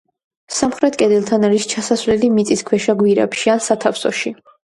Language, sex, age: Georgian, female, under 19